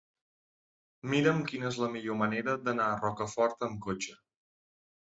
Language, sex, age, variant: Catalan, male, 19-29, Central